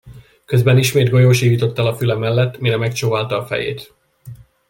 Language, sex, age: Hungarian, male, 19-29